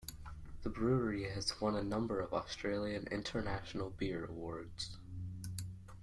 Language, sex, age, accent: English, male, under 19, United States English